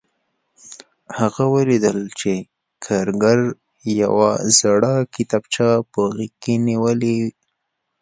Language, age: Pashto, 19-29